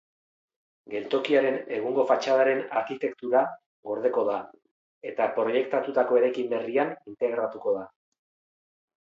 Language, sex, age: Basque, male, 50-59